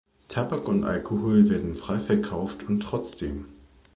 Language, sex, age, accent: German, male, 30-39, Deutschland Deutsch